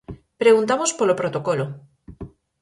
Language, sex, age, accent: Galician, female, 30-39, Normativo (estándar)